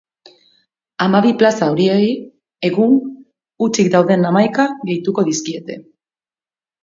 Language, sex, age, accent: Basque, female, 30-39, Mendebalekoa (Araba, Bizkaia, Gipuzkoako mendebaleko herri batzuk)